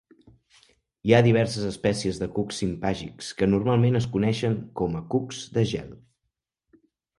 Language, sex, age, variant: Catalan, male, 19-29, Central